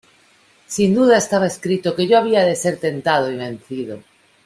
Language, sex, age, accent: Spanish, female, 40-49, España: Norte peninsular (Asturias, Castilla y León, Cantabria, País Vasco, Navarra, Aragón, La Rioja, Guadalajara, Cuenca)